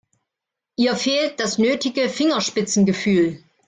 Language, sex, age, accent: German, female, 40-49, Deutschland Deutsch